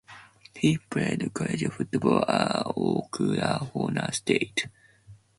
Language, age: English, under 19